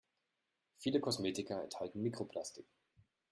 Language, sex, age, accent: German, male, 30-39, Deutschland Deutsch